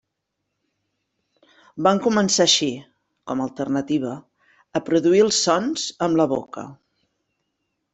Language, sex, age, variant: Catalan, female, 50-59, Central